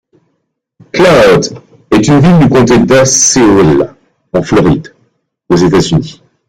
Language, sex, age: French, male, 40-49